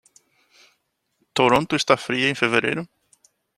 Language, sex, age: Portuguese, male, 40-49